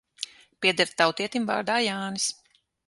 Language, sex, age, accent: Latvian, female, 30-39, Kurzeme